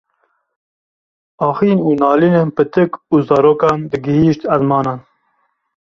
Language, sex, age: Kurdish, male, 30-39